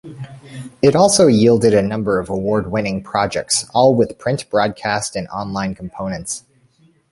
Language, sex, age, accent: English, male, 30-39, United States English